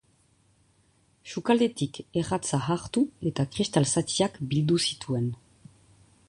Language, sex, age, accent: Basque, female, 40-49, Nafar-lapurtarra edo Zuberotarra (Lapurdi, Nafarroa Beherea, Zuberoa)